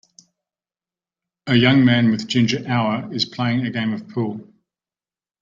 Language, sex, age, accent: English, male, 40-49, Australian English